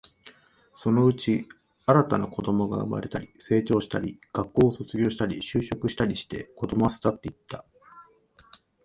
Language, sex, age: Japanese, male, 40-49